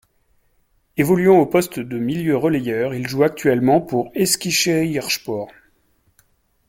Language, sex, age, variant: French, male, 40-49, Français de métropole